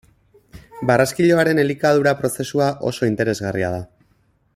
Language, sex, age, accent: Basque, male, 30-39, Erdialdekoa edo Nafarra (Gipuzkoa, Nafarroa)